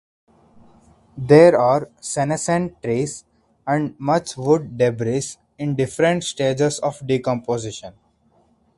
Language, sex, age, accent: English, male, 19-29, India and South Asia (India, Pakistan, Sri Lanka)